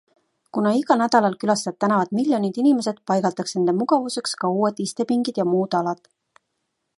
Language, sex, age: Estonian, female, 30-39